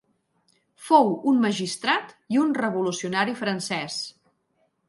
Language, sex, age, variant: Catalan, female, 40-49, Central